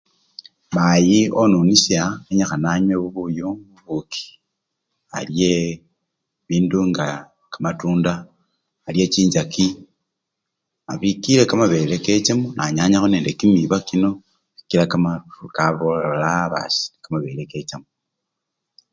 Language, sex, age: Luyia, male, 60-69